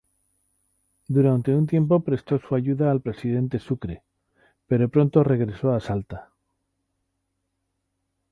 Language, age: Spanish, 60-69